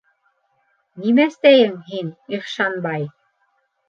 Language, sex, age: Bashkir, female, 40-49